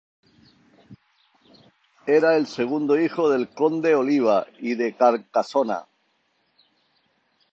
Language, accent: Spanish, España: Sur peninsular (Andalucia, Extremadura, Murcia)